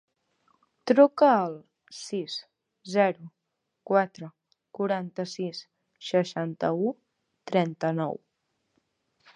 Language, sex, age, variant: Catalan, female, under 19, Central